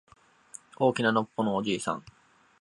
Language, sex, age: Japanese, male, 19-29